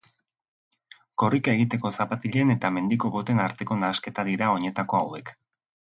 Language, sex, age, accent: Basque, male, 40-49, Erdialdekoa edo Nafarra (Gipuzkoa, Nafarroa)